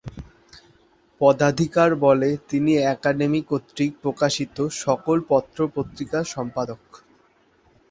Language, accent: Bengali, Native